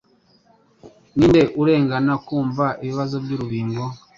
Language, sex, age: Kinyarwanda, male, 40-49